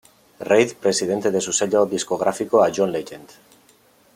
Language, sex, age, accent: Spanish, male, 30-39, España: Norte peninsular (Asturias, Castilla y León, Cantabria, País Vasco, Navarra, Aragón, La Rioja, Guadalajara, Cuenca)